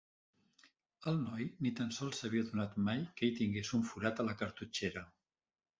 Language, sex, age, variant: Catalan, male, 60-69, Central